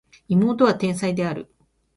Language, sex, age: Japanese, female, 50-59